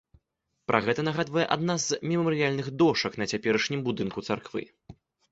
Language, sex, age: Belarusian, male, 19-29